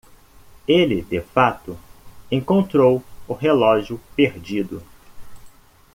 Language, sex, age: Portuguese, male, 30-39